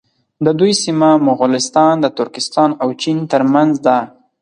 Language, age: Pashto, 19-29